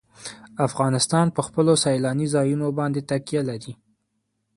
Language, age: Pashto, 19-29